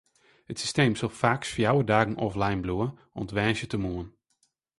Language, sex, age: Western Frisian, male, 19-29